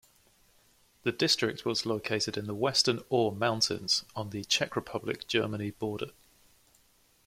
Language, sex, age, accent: English, male, 19-29, England English